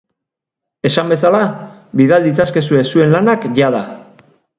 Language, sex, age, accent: Basque, male, 40-49, Erdialdekoa edo Nafarra (Gipuzkoa, Nafarroa)